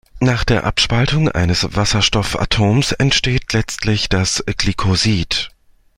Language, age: German, 30-39